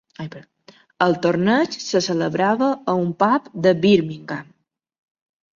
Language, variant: Catalan, Balear